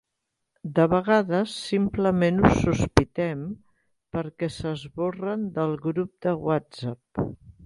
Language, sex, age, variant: Catalan, female, 60-69, Central